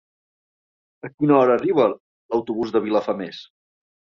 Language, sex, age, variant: Catalan, male, 30-39, Central